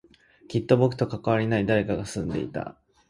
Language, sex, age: Japanese, male, 19-29